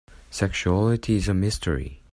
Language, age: English, under 19